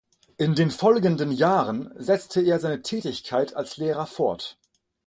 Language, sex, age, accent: German, male, 19-29, Deutschland Deutsch; Französisch Deutsch